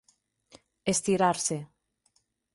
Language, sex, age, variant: Catalan, female, 40-49, Nord-Occidental